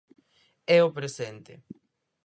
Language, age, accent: Galician, 19-29, Central (gheada)